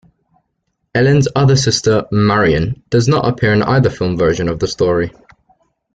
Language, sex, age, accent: English, male, 19-29, England English